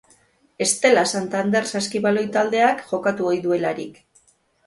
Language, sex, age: Basque, female, 50-59